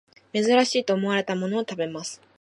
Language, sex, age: Japanese, female, 19-29